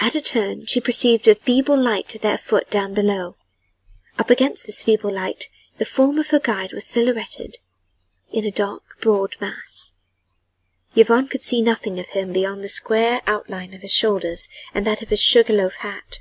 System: none